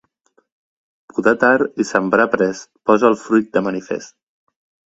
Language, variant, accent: Catalan, Central, central